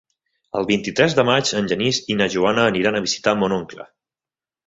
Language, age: Catalan, 19-29